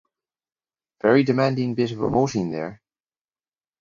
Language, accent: English, Irish English